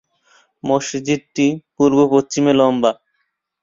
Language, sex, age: Bengali, male, 19-29